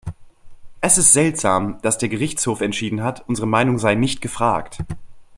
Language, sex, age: German, male, 19-29